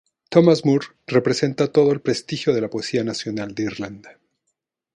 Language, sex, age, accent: Spanish, male, 40-49, México